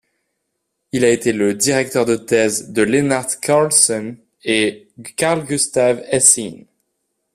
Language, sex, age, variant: French, male, 19-29, Français de métropole